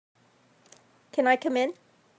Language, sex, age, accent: English, female, 30-39, United States English